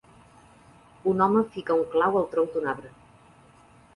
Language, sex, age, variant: Catalan, female, 40-49, Central